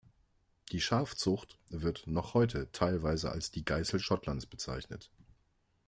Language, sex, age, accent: German, male, 40-49, Deutschland Deutsch